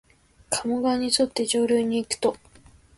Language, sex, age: Japanese, female, 19-29